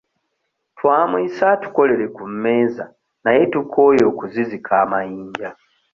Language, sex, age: Ganda, male, 30-39